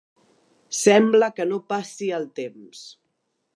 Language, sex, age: Catalan, male, 19-29